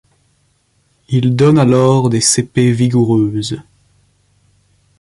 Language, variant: French, Français de métropole